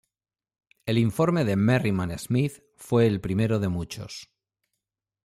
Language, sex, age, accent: Spanish, male, 50-59, España: Norte peninsular (Asturias, Castilla y León, Cantabria, País Vasco, Navarra, Aragón, La Rioja, Guadalajara, Cuenca)